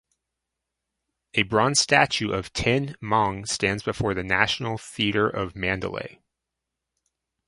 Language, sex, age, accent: English, male, 30-39, United States English